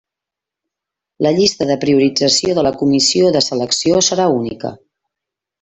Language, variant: Catalan, Central